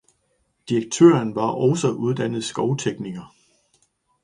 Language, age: Danish, 40-49